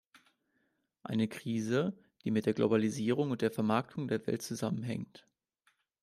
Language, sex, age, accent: German, male, 19-29, Deutschland Deutsch